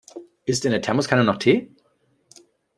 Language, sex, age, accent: German, male, 30-39, Deutschland Deutsch